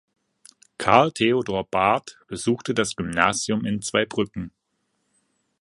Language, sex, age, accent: German, male, 30-39, Deutschland Deutsch